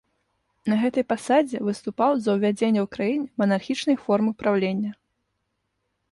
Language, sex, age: Belarusian, female, 19-29